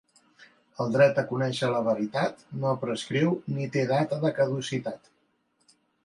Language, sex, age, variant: Catalan, male, 40-49, Central